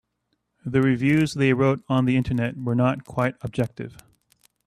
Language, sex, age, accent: English, male, 30-39, United States English